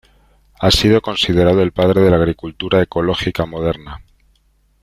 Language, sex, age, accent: Spanish, male, 40-49, España: Centro-Sur peninsular (Madrid, Toledo, Castilla-La Mancha)